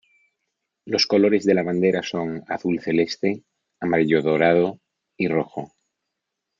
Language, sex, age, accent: Spanish, male, 50-59, España: Norte peninsular (Asturias, Castilla y León, Cantabria, País Vasco, Navarra, Aragón, La Rioja, Guadalajara, Cuenca)